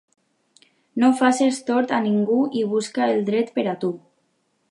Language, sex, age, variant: Catalan, female, under 19, Alacantí